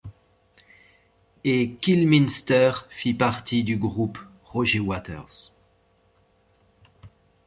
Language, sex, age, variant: French, male, 30-39, Français de métropole